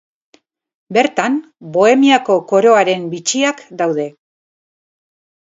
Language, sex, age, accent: Basque, female, 50-59, Mendebalekoa (Araba, Bizkaia, Gipuzkoako mendebaleko herri batzuk)